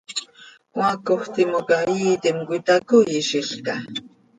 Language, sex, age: Seri, female, 40-49